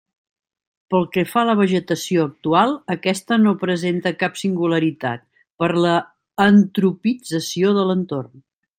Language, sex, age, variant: Catalan, female, 19-29, Central